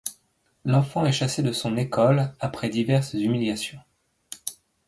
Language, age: French, 30-39